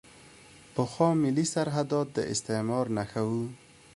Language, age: Pashto, 19-29